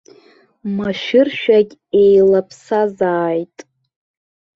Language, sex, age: Abkhazian, female, 19-29